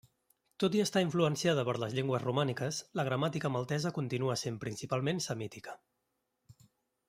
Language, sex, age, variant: Catalan, male, 30-39, Central